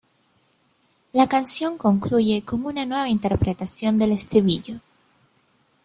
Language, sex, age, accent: Spanish, female, 19-29, América central